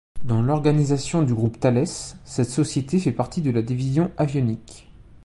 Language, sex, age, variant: French, male, 19-29, Français de métropole